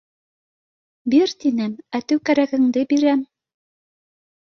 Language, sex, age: Bashkir, female, 50-59